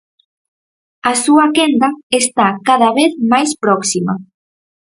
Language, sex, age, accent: Galician, female, under 19, Normativo (estándar)